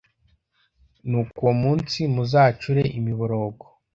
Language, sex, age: Kinyarwanda, male, under 19